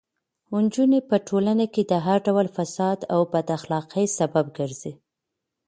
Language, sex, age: Pashto, female, 19-29